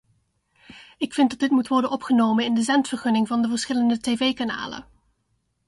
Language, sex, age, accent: Dutch, female, 30-39, Nederlands Nederlands